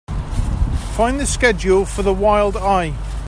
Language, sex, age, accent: English, male, 50-59, England English